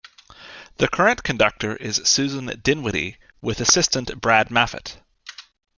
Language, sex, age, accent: English, male, 30-39, Canadian English